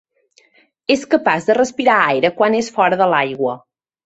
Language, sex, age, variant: Catalan, female, 30-39, Central